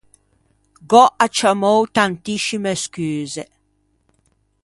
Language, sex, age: Ligurian, female, 60-69